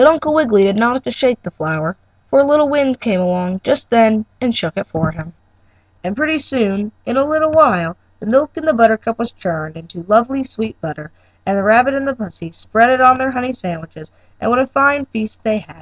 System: none